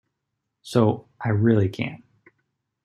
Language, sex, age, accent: English, male, 19-29, United States English